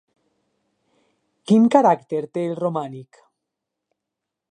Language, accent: Catalan, valencià